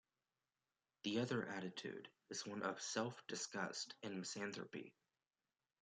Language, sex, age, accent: English, male, under 19, United States English